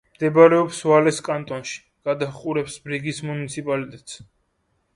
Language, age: Georgian, 19-29